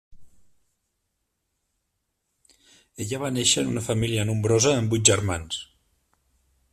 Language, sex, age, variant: Catalan, male, 50-59, Central